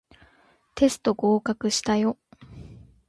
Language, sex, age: Japanese, female, 19-29